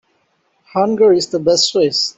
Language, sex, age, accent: English, male, 30-39, India and South Asia (India, Pakistan, Sri Lanka)